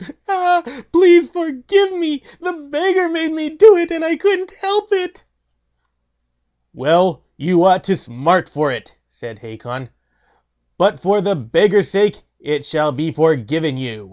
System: none